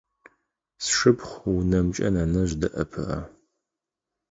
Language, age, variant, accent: Adyghe, 30-39, Адыгабзэ (Кирил, пстэумэ зэдыряе), Кıэмгуй (Çemguy)